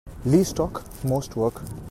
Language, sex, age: English, male, 30-39